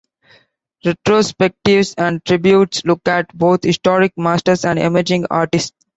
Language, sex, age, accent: English, male, 19-29, India and South Asia (India, Pakistan, Sri Lanka)